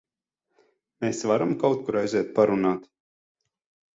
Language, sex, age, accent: Latvian, male, 30-39, Riga; Dzimtā valoda; nav